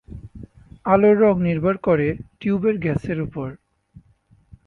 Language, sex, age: Bengali, male, 19-29